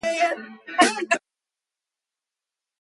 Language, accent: English, Canadian English